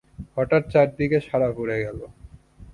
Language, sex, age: Bengali, male, 19-29